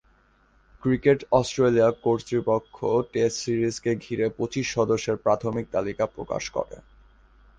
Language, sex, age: Bengali, male, under 19